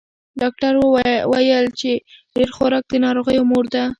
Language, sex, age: Pashto, female, 40-49